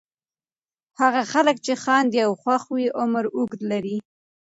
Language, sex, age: Pashto, female, 19-29